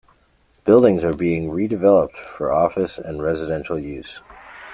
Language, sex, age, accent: English, male, 30-39, Canadian English